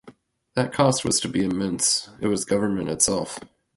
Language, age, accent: English, 30-39, United States English